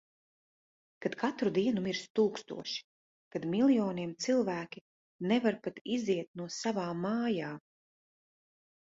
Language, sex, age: Latvian, female, 30-39